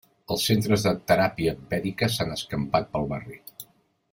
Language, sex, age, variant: Catalan, male, 50-59, Central